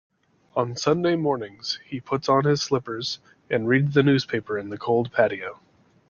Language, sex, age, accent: English, male, 30-39, Canadian English